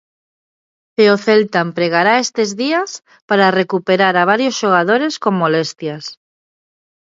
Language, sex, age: Galician, female, 30-39